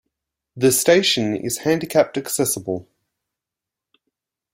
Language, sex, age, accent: English, male, 19-29, Australian English